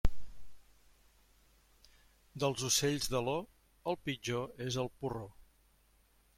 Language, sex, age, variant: Catalan, male, 50-59, Central